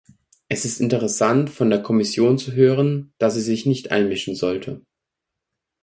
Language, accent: German, Deutschland Deutsch